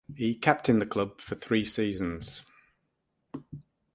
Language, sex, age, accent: English, male, 60-69, England English